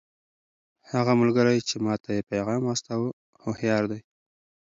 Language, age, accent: Pashto, 30-39, پکتیا ولایت، احمدزی